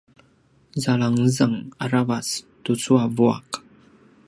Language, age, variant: Paiwan, 30-39, pinayuanan a kinaikacedasan (東排灣語)